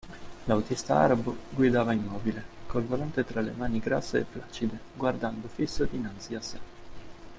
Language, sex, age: Italian, male, 19-29